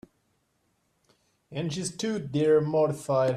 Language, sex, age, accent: English, male, 19-29, United States English